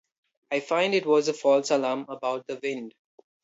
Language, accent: English, India and South Asia (India, Pakistan, Sri Lanka)